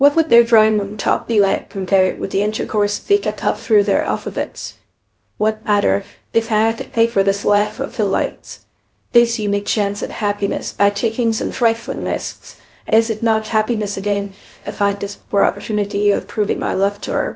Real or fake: fake